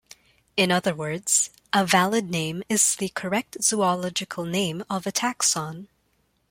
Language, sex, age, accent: English, female, 19-29, Filipino